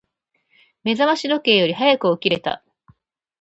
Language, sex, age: Japanese, female, 40-49